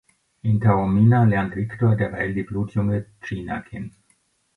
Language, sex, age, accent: German, male, 60-69, Österreichisches Deutsch